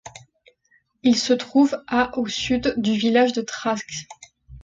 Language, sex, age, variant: French, female, 40-49, Français de métropole